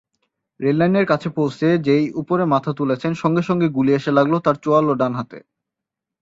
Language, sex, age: Bengali, male, 19-29